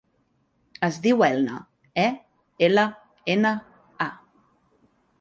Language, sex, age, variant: Catalan, female, 40-49, Central